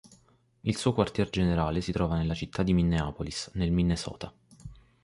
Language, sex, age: Italian, male, 19-29